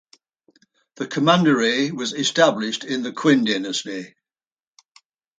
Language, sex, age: English, male, 80-89